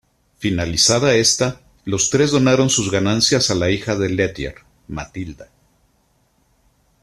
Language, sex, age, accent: Spanish, male, 50-59, México